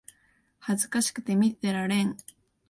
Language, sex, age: Japanese, female, under 19